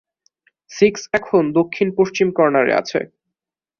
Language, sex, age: Bengali, male, under 19